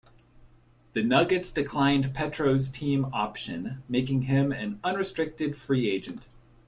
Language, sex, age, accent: English, male, 30-39, United States English